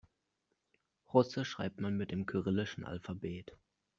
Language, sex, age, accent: German, male, under 19, Deutschland Deutsch